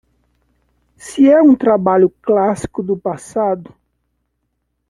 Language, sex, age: Portuguese, male, 30-39